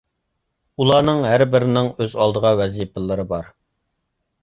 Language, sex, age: Uyghur, male, 19-29